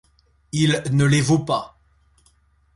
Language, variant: French, Français de métropole